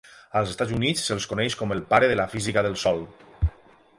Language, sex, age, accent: Catalan, male, 40-49, valencià